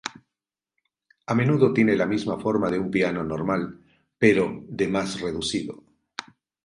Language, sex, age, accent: Spanish, male, 50-59, Caribe: Cuba, Venezuela, Puerto Rico, República Dominicana, Panamá, Colombia caribeña, México caribeño, Costa del golfo de México